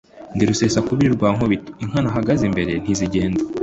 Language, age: Kinyarwanda, 19-29